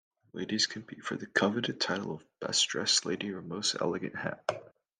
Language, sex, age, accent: English, male, under 19, Canadian English